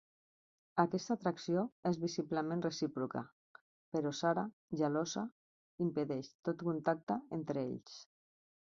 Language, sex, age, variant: Catalan, female, 50-59, Central